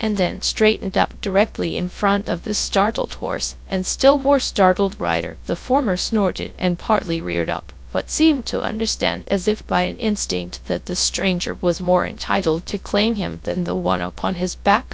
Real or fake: fake